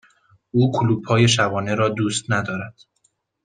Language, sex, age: Persian, male, 19-29